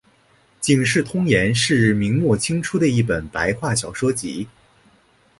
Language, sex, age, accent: Chinese, male, 19-29, 出生地：黑龙江省